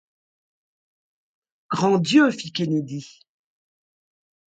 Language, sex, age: French, female, 60-69